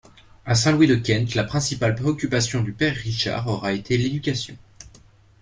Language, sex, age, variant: French, male, under 19, Français de métropole